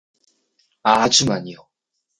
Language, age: Korean, 19-29